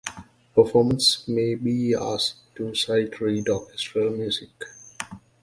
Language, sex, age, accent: English, male, 19-29, United States English